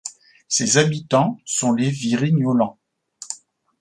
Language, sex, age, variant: French, male, 40-49, Français de métropole